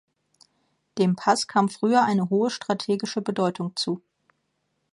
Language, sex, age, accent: German, female, 30-39, Deutschland Deutsch